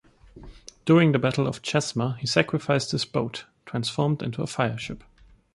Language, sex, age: English, male, under 19